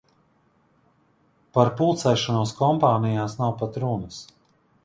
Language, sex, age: Latvian, male, 40-49